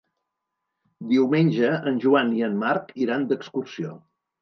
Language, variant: Catalan, Septentrional